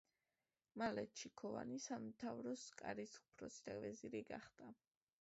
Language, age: Georgian, under 19